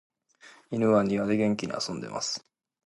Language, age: Japanese, 19-29